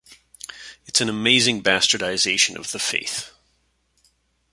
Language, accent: English, Canadian English